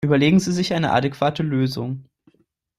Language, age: German, 19-29